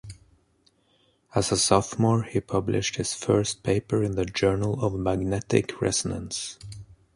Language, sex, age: English, male, 30-39